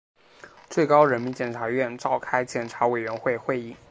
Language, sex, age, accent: Chinese, male, under 19, 出生地：浙江省